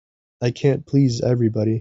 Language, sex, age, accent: English, male, 19-29, United States English